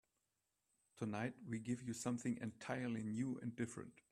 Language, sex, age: English, male, 50-59